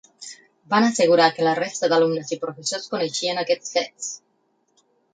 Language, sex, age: Catalan, female, 50-59